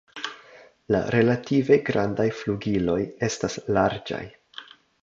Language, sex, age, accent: Esperanto, male, 19-29, Internacia